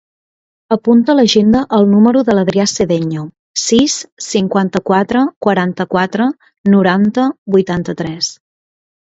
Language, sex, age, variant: Catalan, female, 19-29, Central